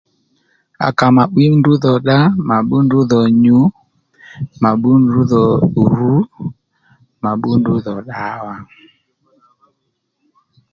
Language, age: Lendu, 40-49